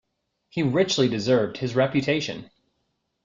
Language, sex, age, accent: English, male, 30-39, United States English